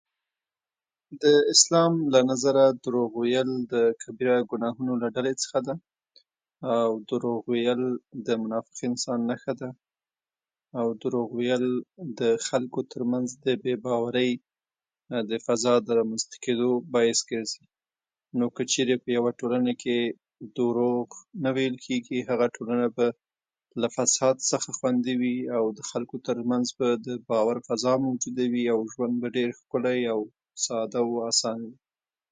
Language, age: Pashto, 30-39